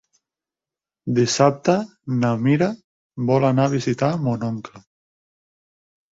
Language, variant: Catalan, Central